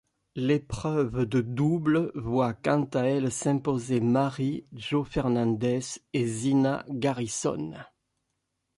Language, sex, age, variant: French, male, 50-59, Français de métropole